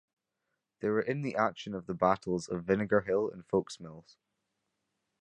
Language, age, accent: English, under 19, Scottish English